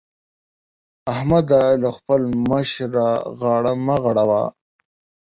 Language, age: Pashto, 30-39